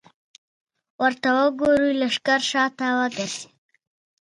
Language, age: Pashto, 30-39